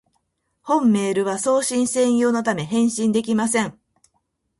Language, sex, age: Japanese, female, 50-59